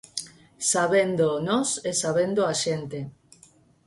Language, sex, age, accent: Galician, female, 50-59, Normativo (estándar)